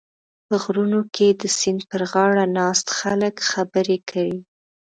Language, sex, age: Pashto, female, 19-29